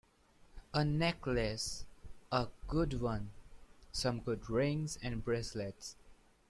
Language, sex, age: English, male, 19-29